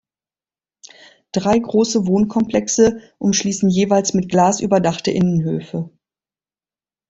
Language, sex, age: German, female, 50-59